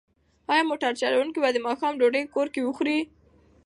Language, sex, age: Pashto, female, under 19